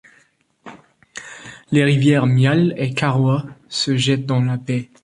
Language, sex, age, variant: French, male, 19-29, Français du nord de l'Afrique